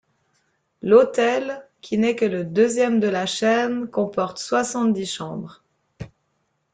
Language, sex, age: French, female, 30-39